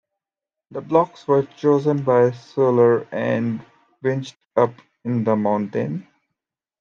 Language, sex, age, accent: English, male, 19-29, United States English